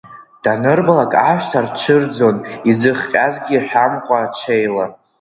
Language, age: Abkhazian, under 19